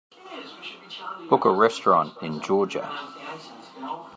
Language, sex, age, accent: English, male, 60-69, Australian English